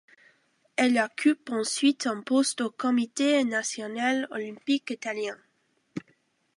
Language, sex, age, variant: French, female, under 19, Français de métropole